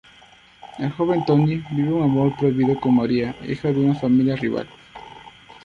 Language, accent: Spanish, Andino-Pacífico: Colombia, Perú, Ecuador, oeste de Bolivia y Venezuela andina